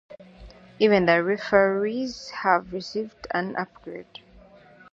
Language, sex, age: English, female, 30-39